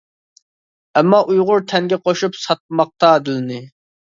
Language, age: Uyghur, 19-29